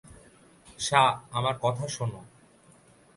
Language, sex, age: Bengali, male, 19-29